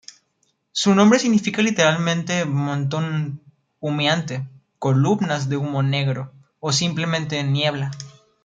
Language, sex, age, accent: Spanish, male, under 19, México